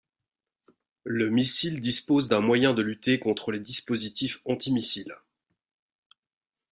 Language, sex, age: French, male, 40-49